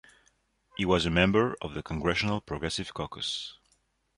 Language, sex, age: English, male, 30-39